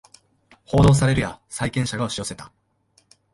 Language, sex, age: Japanese, male, 19-29